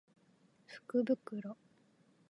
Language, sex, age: Japanese, female, 19-29